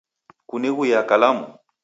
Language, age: Taita, 19-29